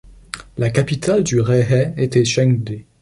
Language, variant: French, Français de métropole